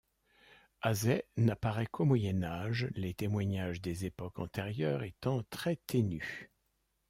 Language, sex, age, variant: French, male, 60-69, Français de métropole